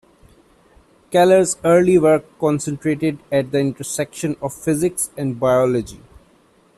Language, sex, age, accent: English, male, 30-39, India and South Asia (India, Pakistan, Sri Lanka)